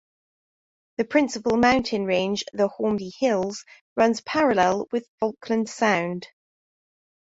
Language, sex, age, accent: English, female, 30-39, England English